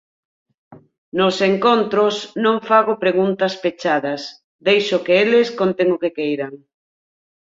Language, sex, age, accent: Galician, female, 40-49, Normativo (estándar)